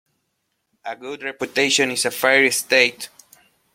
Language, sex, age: English, male, 19-29